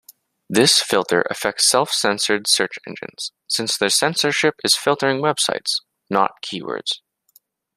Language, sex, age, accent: English, male, 19-29, Canadian English